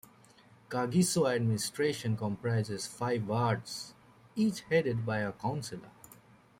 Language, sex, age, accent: English, male, 19-29, United States English